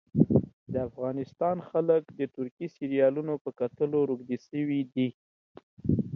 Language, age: Pashto, 30-39